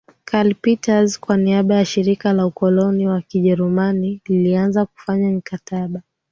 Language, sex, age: Swahili, female, 19-29